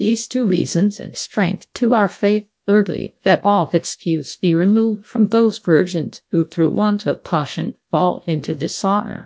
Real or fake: fake